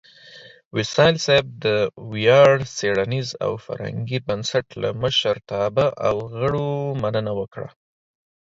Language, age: Pashto, 30-39